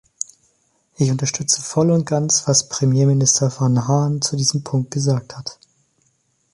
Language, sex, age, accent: German, male, 19-29, Deutschland Deutsch